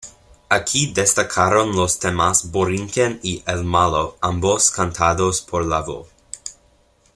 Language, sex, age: Spanish, male, under 19